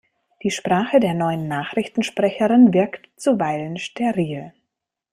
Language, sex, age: German, female, 30-39